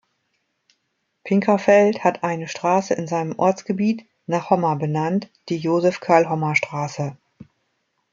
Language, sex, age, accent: German, female, 40-49, Deutschland Deutsch